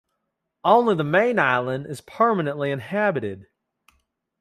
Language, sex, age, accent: English, male, 19-29, United States English